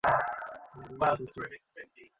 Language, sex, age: Bengali, male, 19-29